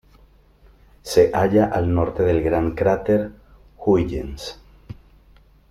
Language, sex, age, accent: Spanish, male, 40-49, Caribe: Cuba, Venezuela, Puerto Rico, República Dominicana, Panamá, Colombia caribeña, México caribeño, Costa del golfo de México